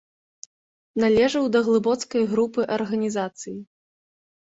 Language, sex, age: Belarusian, female, 19-29